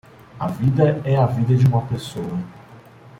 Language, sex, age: Portuguese, male, 19-29